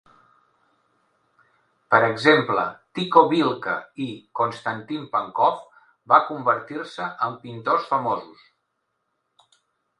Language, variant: Catalan, Central